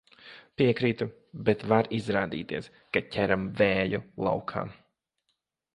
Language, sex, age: Latvian, male, 19-29